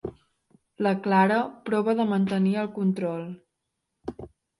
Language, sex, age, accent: Catalan, female, under 19, central; nord-occidental